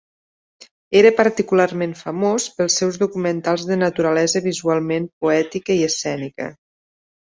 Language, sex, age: Catalan, female, 30-39